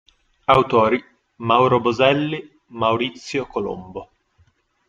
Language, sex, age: Italian, male, 19-29